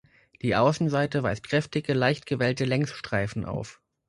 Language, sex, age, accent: German, male, 30-39, Deutschland Deutsch